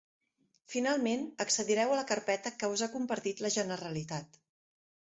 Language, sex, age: Catalan, female, 40-49